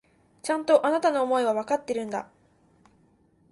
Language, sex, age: Japanese, female, under 19